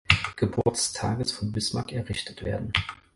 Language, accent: German, Deutschland Deutsch